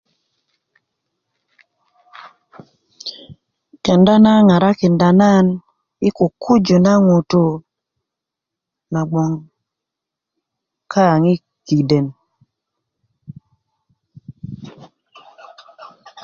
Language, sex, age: Kuku, female, 40-49